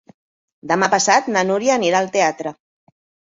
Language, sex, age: Catalan, female, 50-59